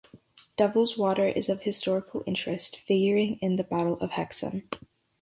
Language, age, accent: English, under 19, United States English